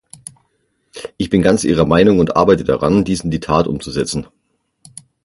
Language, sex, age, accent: German, male, 40-49, Deutschland Deutsch; Österreichisches Deutsch